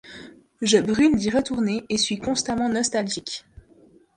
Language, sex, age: French, female, 19-29